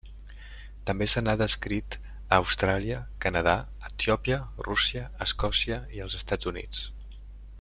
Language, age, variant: Catalan, 19-29, Central